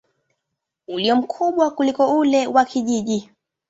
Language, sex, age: Swahili, female, 19-29